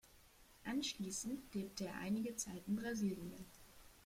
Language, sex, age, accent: German, female, under 19, Deutschland Deutsch